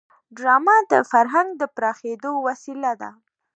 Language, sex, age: Pashto, female, 19-29